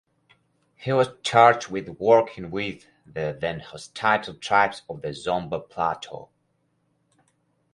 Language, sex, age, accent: English, male, under 19, United States English